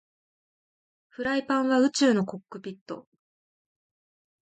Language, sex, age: Japanese, female, under 19